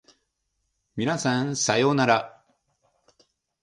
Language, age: Japanese, 50-59